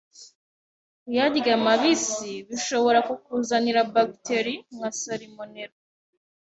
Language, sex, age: Kinyarwanda, female, 19-29